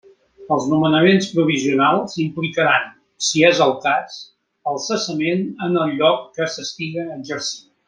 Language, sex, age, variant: Catalan, male, 60-69, Central